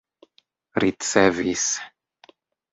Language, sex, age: Esperanto, male, 30-39